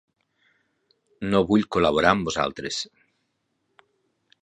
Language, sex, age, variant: Catalan, male, 50-59, Septentrional